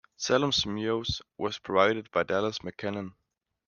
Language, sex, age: English, male, under 19